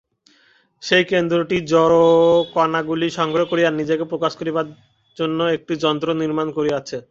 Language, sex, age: Bengali, male, 19-29